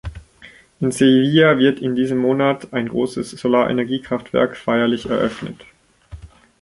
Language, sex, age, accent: German, male, 30-39, Deutschland Deutsch